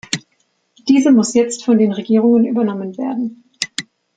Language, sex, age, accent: German, female, 19-29, Deutschland Deutsch